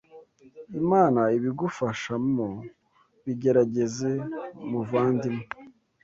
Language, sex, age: Kinyarwanda, male, 19-29